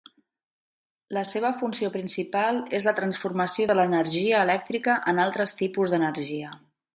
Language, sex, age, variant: Catalan, female, 30-39, Central